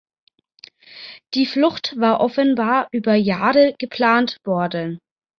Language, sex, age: German, female, 30-39